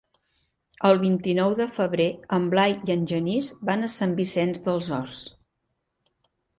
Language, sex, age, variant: Catalan, female, 50-59, Central